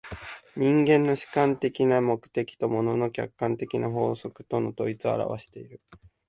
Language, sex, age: Japanese, male, 19-29